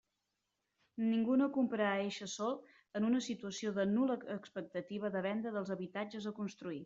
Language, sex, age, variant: Catalan, female, 30-39, Central